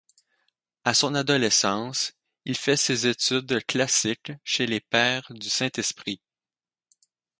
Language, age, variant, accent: French, 19-29, Français d'Amérique du Nord, Français du Canada